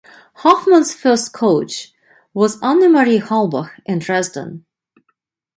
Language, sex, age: English, female, 50-59